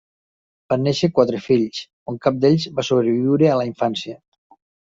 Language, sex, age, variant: Catalan, male, 50-59, Nord-Occidental